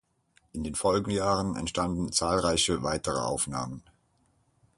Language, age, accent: German, 30-39, Deutschland Deutsch